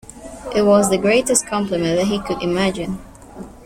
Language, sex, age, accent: English, female, under 19, England English